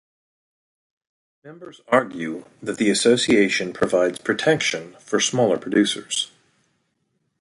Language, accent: English, United States English